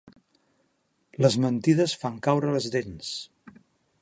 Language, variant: Catalan, Central